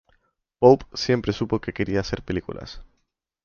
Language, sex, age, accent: Spanish, male, 19-29, España: Centro-Sur peninsular (Madrid, Toledo, Castilla-La Mancha); España: Islas Canarias